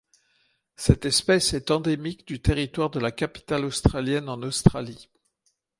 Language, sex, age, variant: French, male, 60-69, Français de métropole